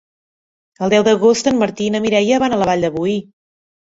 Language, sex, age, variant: Catalan, female, 40-49, Central